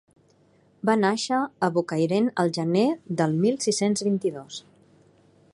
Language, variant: Catalan, Central